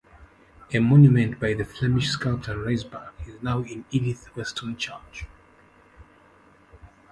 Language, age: English, 50-59